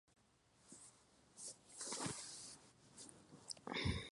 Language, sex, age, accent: Spanish, female, 19-29, México